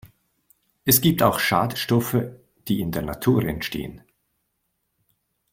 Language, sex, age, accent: German, male, 40-49, Schweizerdeutsch